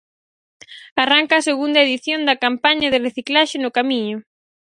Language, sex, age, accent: Galician, female, 19-29, Central (gheada)